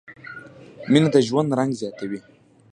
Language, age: Pashto, under 19